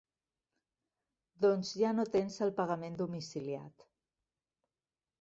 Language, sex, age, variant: Catalan, female, 50-59, Central